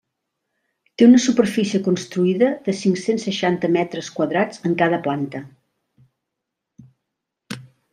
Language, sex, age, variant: Catalan, female, 60-69, Central